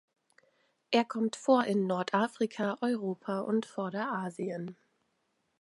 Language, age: German, 19-29